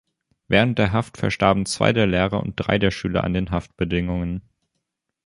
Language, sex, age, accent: German, male, under 19, Deutschland Deutsch